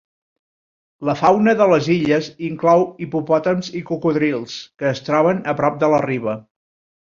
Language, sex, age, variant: Catalan, male, 50-59, Central